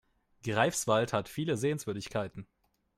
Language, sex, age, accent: German, male, 19-29, Deutschland Deutsch